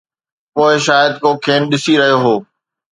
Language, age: Sindhi, 40-49